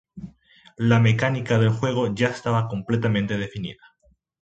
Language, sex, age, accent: Spanish, male, under 19, Rioplatense: Argentina, Uruguay, este de Bolivia, Paraguay